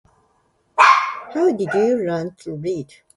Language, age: English, 60-69